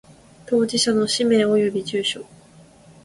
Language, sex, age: Japanese, female, 19-29